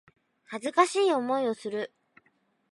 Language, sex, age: Japanese, female, 19-29